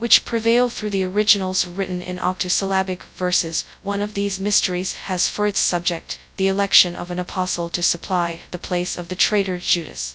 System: TTS, FastPitch